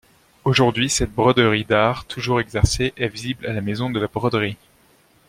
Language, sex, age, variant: French, male, 19-29, Français de métropole